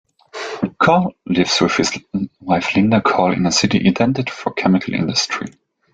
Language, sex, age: English, male, 19-29